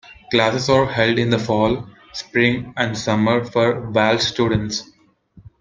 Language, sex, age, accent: English, female, 19-29, India and South Asia (India, Pakistan, Sri Lanka)